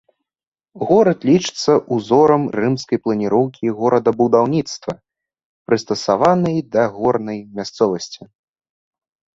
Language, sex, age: Belarusian, male, under 19